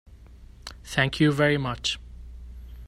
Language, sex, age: English, male, 19-29